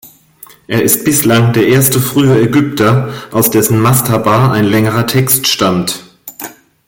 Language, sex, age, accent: German, female, 50-59, Deutschland Deutsch